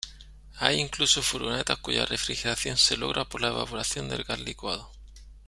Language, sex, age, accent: Spanish, male, 40-49, España: Sur peninsular (Andalucia, Extremadura, Murcia)